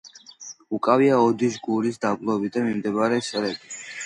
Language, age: Georgian, under 19